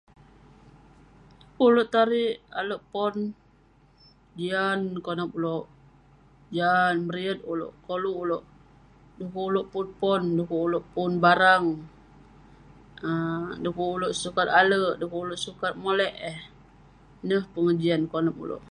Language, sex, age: Western Penan, female, 19-29